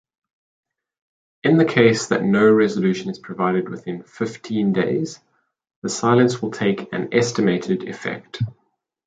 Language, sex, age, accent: English, male, 19-29, Southern African (South Africa, Zimbabwe, Namibia)